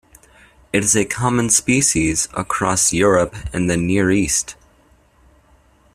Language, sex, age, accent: English, male, under 19, United States English